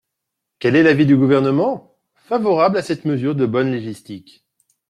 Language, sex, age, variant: French, male, 40-49, Français de métropole